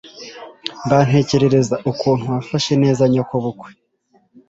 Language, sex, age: Kinyarwanda, male, 19-29